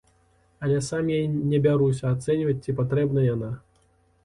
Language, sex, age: Belarusian, male, 30-39